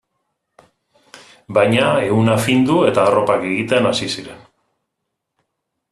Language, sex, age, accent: Basque, male, 40-49, Mendebalekoa (Araba, Bizkaia, Gipuzkoako mendebaleko herri batzuk)